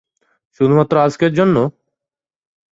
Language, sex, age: Bengali, male, 19-29